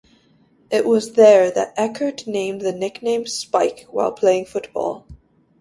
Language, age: English, 19-29